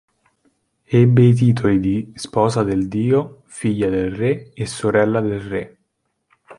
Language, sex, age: Italian, male, 19-29